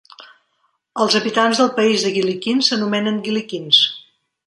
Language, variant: Catalan, Central